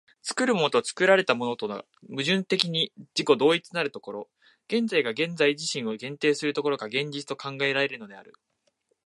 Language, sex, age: Japanese, male, 19-29